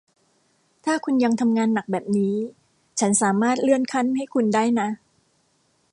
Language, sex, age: Thai, female, 50-59